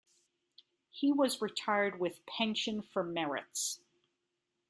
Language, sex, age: English, female, 50-59